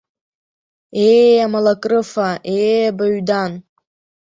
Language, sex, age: Abkhazian, female, under 19